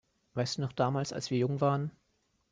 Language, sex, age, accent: German, male, 19-29, Deutschland Deutsch